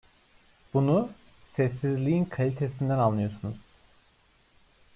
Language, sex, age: Turkish, male, 19-29